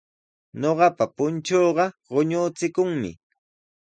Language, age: Sihuas Ancash Quechua, 19-29